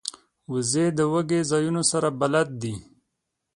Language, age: Pashto, 19-29